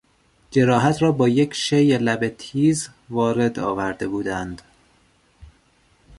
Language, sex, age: Persian, male, 19-29